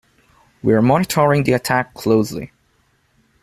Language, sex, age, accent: English, male, under 19, Filipino